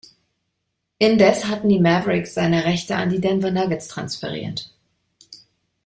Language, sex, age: German, female, 30-39